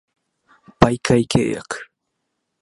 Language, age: Japanese, 19-29